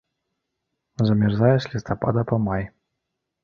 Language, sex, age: Belarusian, male, 30-39